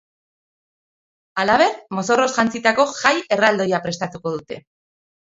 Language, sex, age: Basque, female, 30-39